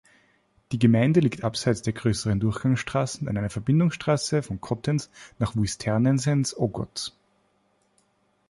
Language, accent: German, Österreichisches Deutsch